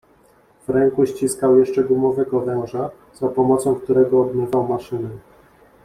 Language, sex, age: Polish, male, 19-29